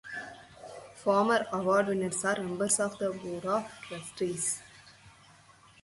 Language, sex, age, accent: English, female, 19-29, United States English